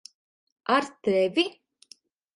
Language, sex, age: Latvian, female, under 19